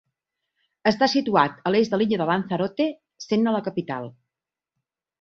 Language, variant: Catalan, Central